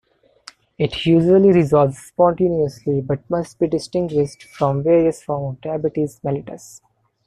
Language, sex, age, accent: English, male, 19-29, India and South Asia (India, Pakistan, Sri Lanka)